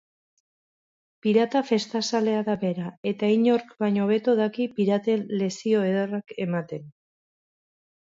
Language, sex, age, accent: Basque, female, 50-59, Mendebalekoa (Araba, Bizkaia, Gipuzkoako mendebaleko herri batzuk)